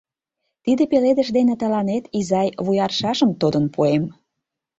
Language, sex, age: Mari, female, 40-49